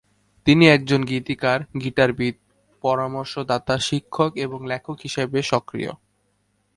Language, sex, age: Bengali, male, 19-29